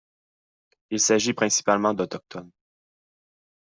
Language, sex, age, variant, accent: French, male, 19-29, Français d'Amérique du Nord, Français du Canada